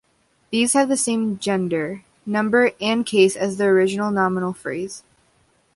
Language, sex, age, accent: English, female, under 19, United States English